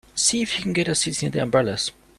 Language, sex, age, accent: English, male, 30-39, England English